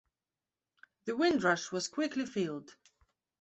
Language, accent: English, England English